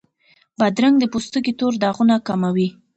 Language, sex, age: Pashto, female, 19-29